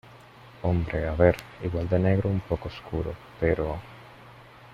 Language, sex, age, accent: Spanish, male, 30-39, Caribe: Cuba, Venezuela, Puerto Rico, República Dominicana, Panamá, Colombia caribeña, México caribeño, Costa del golfo de México